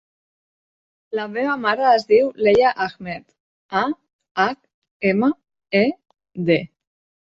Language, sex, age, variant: Catalan, female, 30-39, Central